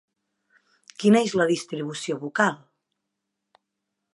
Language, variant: Catalan, Central